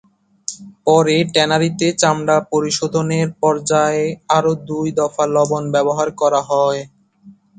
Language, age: Bengali, 19-29